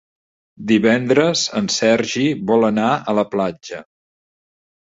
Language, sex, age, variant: Catalan, male, 60-69, Central